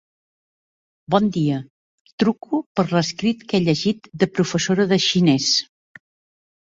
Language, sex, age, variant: Catalan, female, 60-69, Central